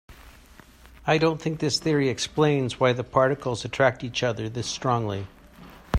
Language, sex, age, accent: English, male, 50-59, Canadian English